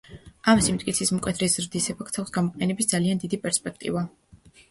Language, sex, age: Georgian, female, under 19